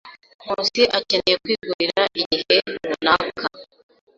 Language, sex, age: Kinyarwanda, female, 19-29